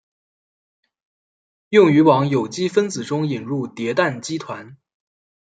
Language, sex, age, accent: Chinese, male, 19-29, 出生地：辽宁省